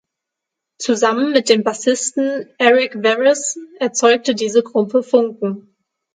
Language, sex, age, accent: German, female, 19-29, Deutschland Deutsch; Hochdeutsch